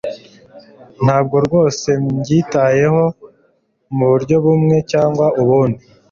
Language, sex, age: Kinyarwanda, male, 19-29